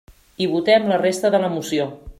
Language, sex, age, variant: Catalan, female, 40-49, Central